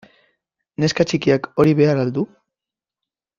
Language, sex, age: Basque, male, 19-29